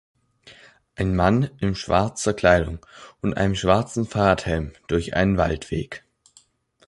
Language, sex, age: German, male, under 19